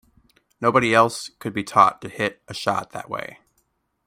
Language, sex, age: English, male, 19-29